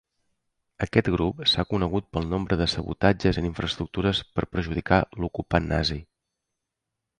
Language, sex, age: Catalan, male, 30-39